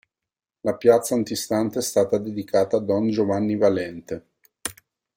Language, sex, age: Italian, male, 30-39